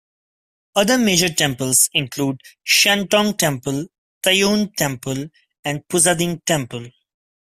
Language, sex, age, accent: English, male, 19-29, India and South Asia (India, Pakistan, Sri Lanka)